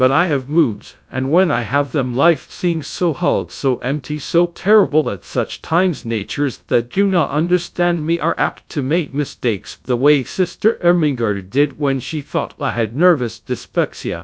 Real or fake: fake